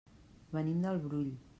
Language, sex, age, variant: Catalan, female, 40-49, Central